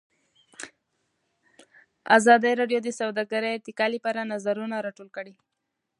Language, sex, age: Pashto, female, 19-29